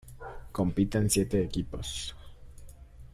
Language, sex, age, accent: Spanish, male, 19-29, México